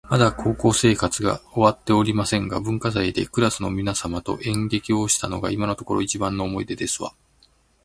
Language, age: Japanese, 50-59